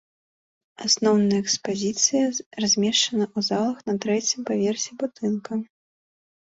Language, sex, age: Belarusian, female, 30-39